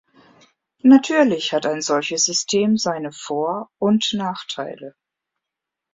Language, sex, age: German, female, 50-59